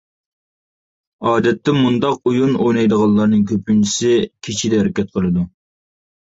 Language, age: Uyghur, 19-29